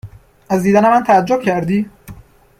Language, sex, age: Persian, male, under 19